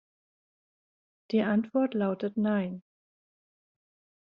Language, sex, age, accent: German, female, 50-59, Deutschland Deutsch